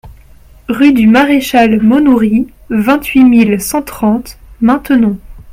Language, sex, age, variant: French, female, 19-29, Français de métropole